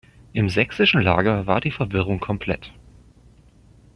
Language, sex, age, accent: German, male, 30-39, Deutschland Deutsch